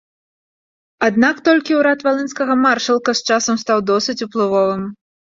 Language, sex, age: Belarusian, female, 19-29